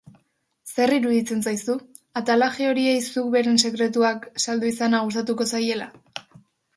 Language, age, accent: Basque, under 19, Mendebalekoa (Araba, Bizkaia, Gipuzkoako mendebaleko herri batzuk)